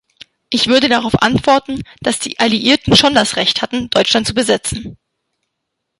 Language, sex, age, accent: German, female, 30-39, Deutschland Deutsch